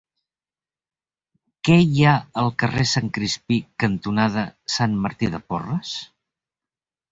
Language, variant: Catalan, Central